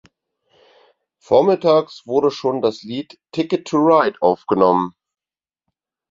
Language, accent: German, Deutschland Deutsch